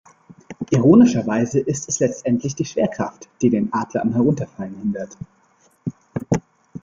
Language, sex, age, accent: German, male, 19-29, Deutschland Deutsch